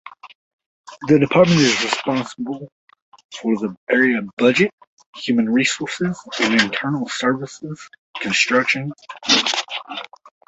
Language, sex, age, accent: English, male, 30-39, United States English